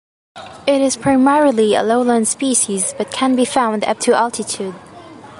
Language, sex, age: English, female, 19-29